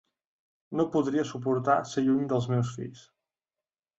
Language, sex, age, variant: Catalan, male, 19-29, Central